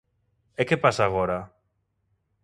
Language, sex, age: Galician, male, 19-29